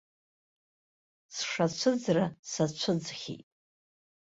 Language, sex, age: Abkhazian, female, 60-69